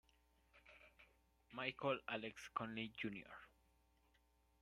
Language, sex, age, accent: Spanish, male, under 19, México